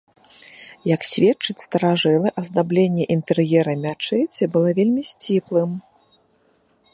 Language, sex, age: Belarusian, female, 30-39